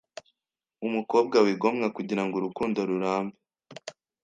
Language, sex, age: Kinyarwanda, male, under 19